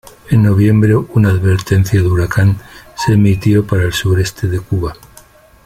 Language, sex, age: Spanish, male, 60-69